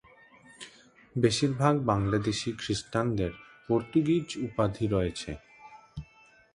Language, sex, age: Bengali, male, 30-39